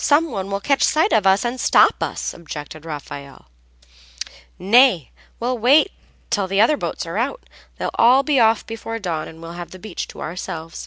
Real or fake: real